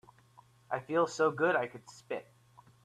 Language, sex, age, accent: English, male, 19-29, United States English